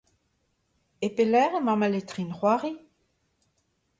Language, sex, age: Breton, female, 50-59